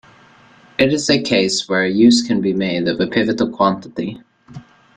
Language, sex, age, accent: English, male, under 19, Canadian English